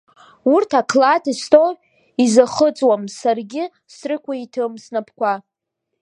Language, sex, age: Abkhazian, female, 19-29